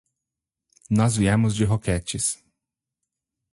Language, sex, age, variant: Portuguese, male, 30-39, Portuguese (Brasil)